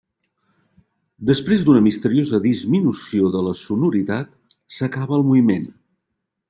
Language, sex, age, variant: Catalan, male, 50-59, Central